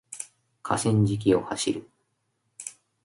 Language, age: Japanese, 19-29